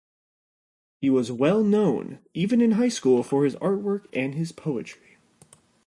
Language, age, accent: English, 19-29, United States English